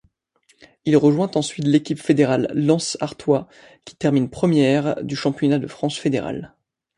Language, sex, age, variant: French, male, 19-29, Français de métropole